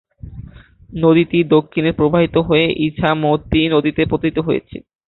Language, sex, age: Bengali, male, under 19